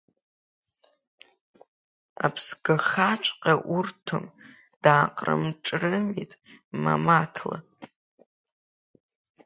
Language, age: Abkhazian, under 19